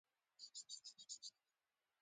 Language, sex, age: Pashto, female, 19-29